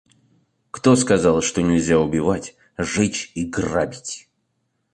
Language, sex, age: Russian, male, 19-29